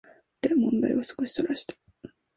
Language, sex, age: Japanese, female, under 19